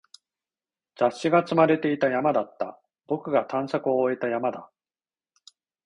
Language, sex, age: Japanese, male, 40-49